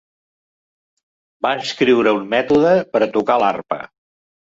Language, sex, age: Catalan, male, 70-79